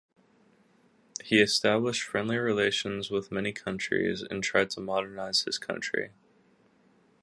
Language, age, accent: English, under 19, United States English